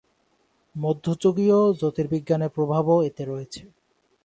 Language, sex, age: Bengali, male, 19-29